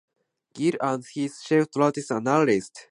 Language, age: English, 19-29